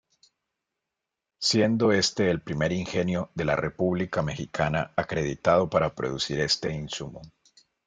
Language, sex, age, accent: Spanish, male, 40-49, Andino-Pacífico: Colombia, Perú, Ecuador, oeste de Bolivia y Venezuela andina